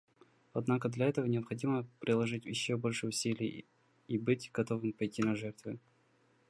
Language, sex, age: Russian, male, under 19